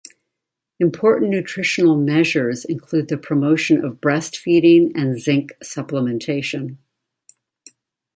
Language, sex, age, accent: English, female, 60-69, United States English